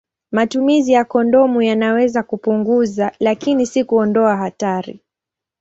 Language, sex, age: Swahili, female, 19-29